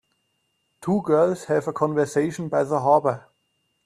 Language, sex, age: English, male, 30-39